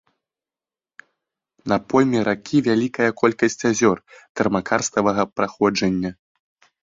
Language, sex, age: Belarusian, male, under 19